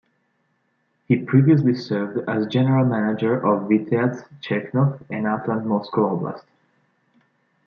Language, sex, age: English, male, 19-29